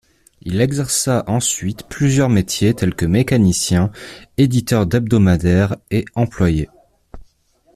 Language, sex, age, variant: French, male, 19-29, Français de métropole